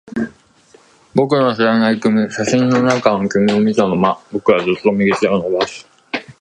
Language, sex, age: Japanese, male, 19-29